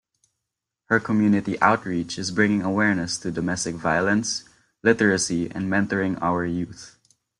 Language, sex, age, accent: English, male, 19-29, Filipino